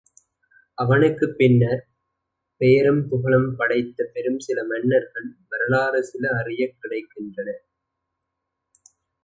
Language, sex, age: Tamil, male, 19-29